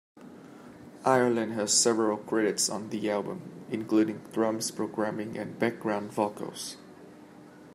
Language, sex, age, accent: English, male, 19-29, United States English